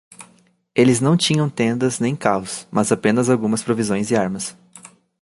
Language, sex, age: Portuguese, male, 19-29